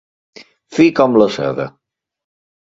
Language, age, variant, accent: Catalan, 19-29, Balear, mallorquí